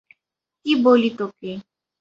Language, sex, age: Bengali, female, under 19